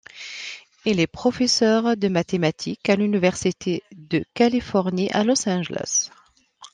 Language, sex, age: French, female, 40-49